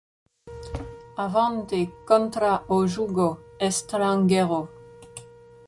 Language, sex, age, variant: French, female, 30-39, Français de métropole